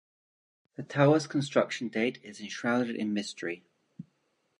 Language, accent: English, England English